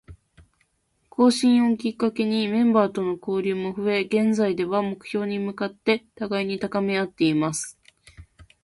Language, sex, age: Japanese, female, 19-29